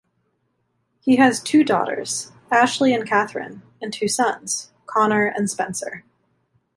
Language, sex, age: English, female, 19-29